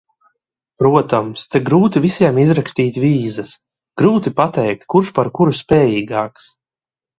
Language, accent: Latvian, Latgaliešu